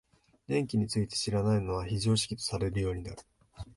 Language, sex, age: Japanese, male, 19-29